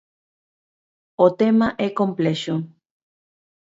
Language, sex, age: Galician, female, 40-49